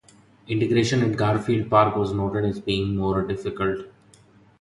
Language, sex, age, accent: English, male, 30-39, India and South Asia (India, Pakistan, Sri Lanka)